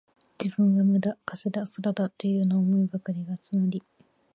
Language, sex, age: Japanese, female, 19-29